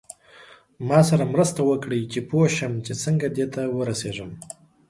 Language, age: Pashto, 30-39